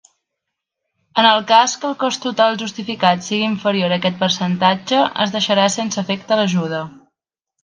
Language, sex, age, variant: Catalan, female, 19-29, Central